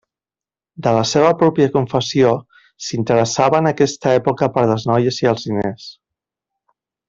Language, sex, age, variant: Catalan, male, 40-49, Central